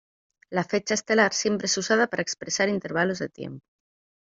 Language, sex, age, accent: Spanish, female, 30-39, España: Norte peninsular (Asturias, Castilla y León, Cantabria, País Vasco, Navarra, Aragón, La Rioja, Guadalajara, Cuenca)